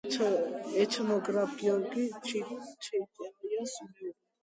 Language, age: Georgian, 90+